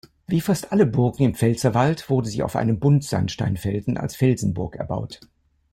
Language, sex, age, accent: German, male, 70-79, Deutschland Deutsch